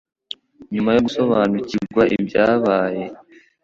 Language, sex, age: Kinyarwanda, male, under 19